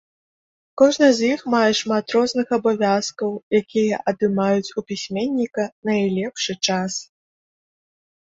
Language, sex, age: Belarusian, female, 30-39